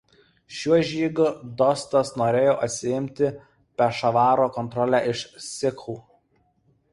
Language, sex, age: Lithuanian, male, 19-29